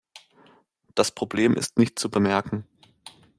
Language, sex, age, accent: German, male, 19-29, Deutschland Deutsch